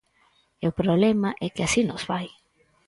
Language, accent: Galician, Normativo (estándar)